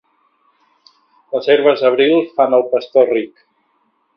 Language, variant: Catalan, Central